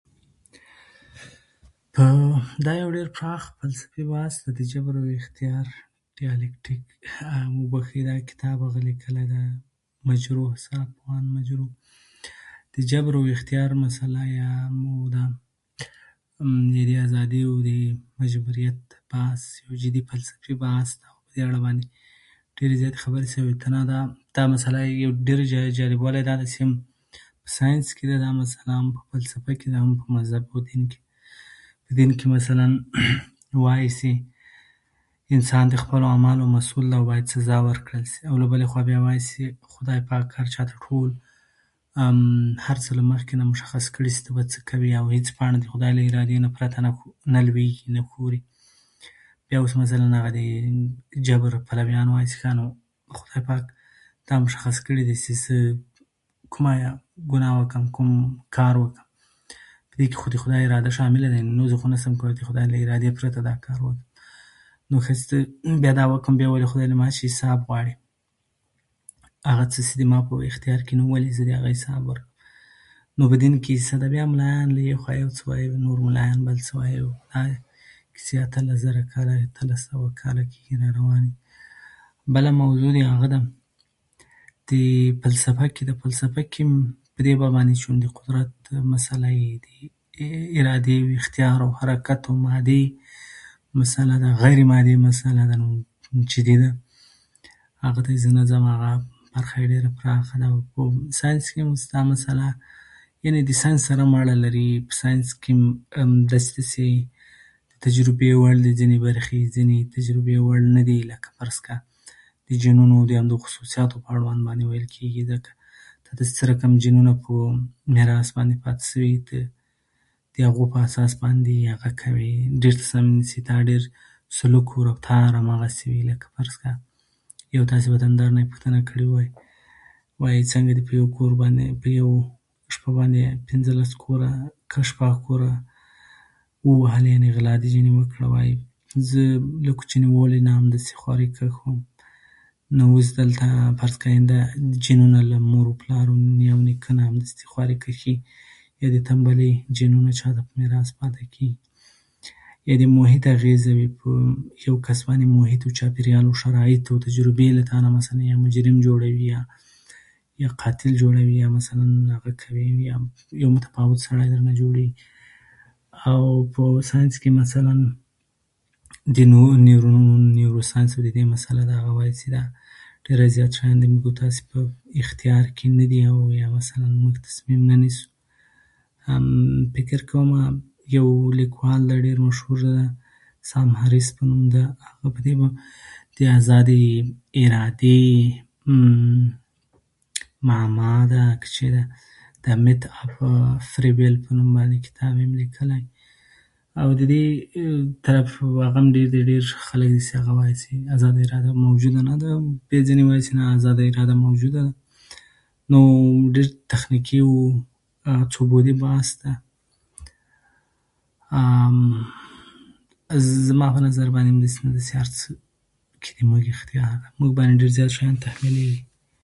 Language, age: Pashto, 30-39